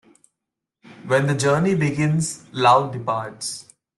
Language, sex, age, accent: English, male, 19-29, India and South Asia (India, Pakistan, Sri Lanka)